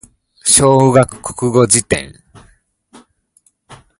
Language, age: Japanese, 19-29